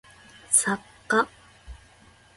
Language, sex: Japanese, female